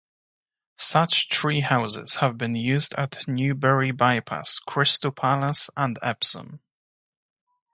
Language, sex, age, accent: English, male, 19-29, England English